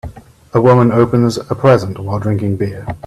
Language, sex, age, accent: English, male, 30-39, Welsh English